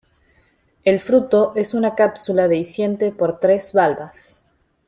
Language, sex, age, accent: Spanish, female, 19-29, Rioplatense: Argentina, Uruguay, este de Bolivia, Paraguay